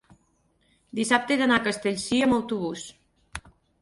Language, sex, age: Catalan, female, 50-59